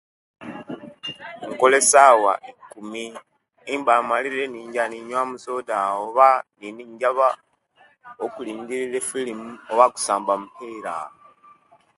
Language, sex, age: Kenyi, male, under 19